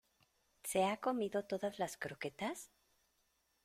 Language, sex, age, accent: Spanish, female, 40-49, México